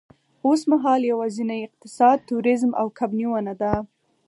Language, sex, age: Pashto, female, under 19